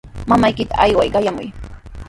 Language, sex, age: Sihuas Ancash Quechua, female, 19-29